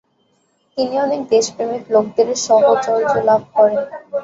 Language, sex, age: Bengali, female, 19-29